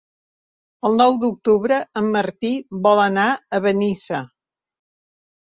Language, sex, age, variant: Catalan, female, 60-69, Central